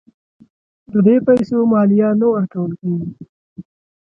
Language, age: Pashto, 19-29